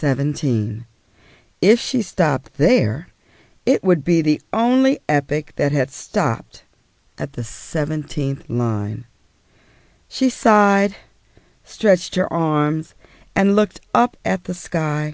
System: none